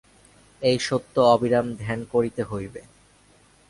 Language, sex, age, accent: Bengali, male, 19-29, শুদ্ধ